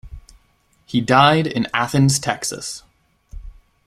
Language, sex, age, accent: English, male, 19-29, United States English